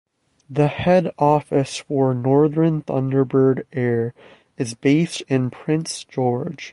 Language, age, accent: English, 19-29, United States English